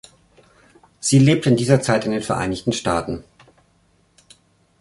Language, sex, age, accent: German, male, 50-59, Deutschland Deutsch